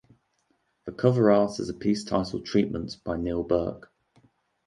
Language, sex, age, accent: English, male, 19-29, England English